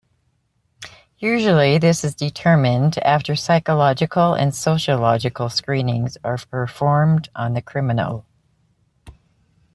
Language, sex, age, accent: English, female, 50-59, United States English